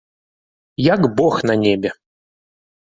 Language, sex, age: Belarusian, male, 30-39